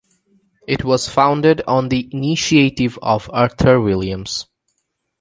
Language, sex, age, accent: English, male, 19-29, India and South Asia (India, Pakistan, Sri Lanka)